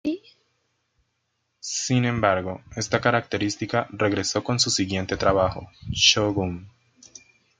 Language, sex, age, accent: Spanish, male, 19-29, Andino-Pacífico: Colombia, Perú, Ecuador, oeste de Bolivia y Venezuela andina